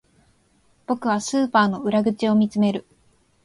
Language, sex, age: Japanese, female, 19-29